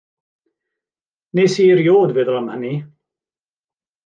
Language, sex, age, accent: Welsh, male, 40-49, Y Deyrnas Unedig Cymraeg